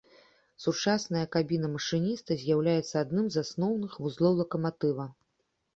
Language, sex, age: Belarusian, female, 30-39